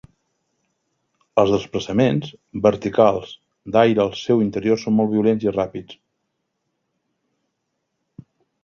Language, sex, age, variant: Catalan, male, 30-39, Central